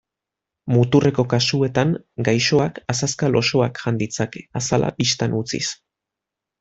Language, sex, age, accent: Basque, male, 30-39, Mendebalekoa (Araba, Bizkaia, Gipuzkoako mendebaleko herri batzuk)